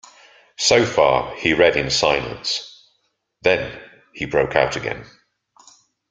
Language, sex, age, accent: English, male, 50-59, England English